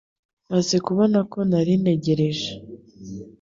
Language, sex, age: Kinyarwanda, female, 19-29